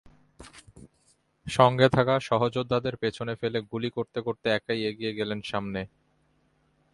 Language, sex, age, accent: Bengali, male, 19-29, Bengali